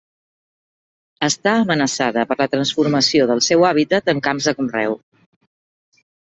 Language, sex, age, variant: Catalan, female, 50-59, Central